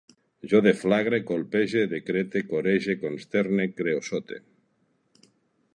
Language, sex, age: Catalan, male, 40-49